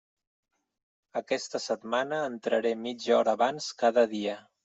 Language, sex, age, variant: Catalan, male, 30-39, Central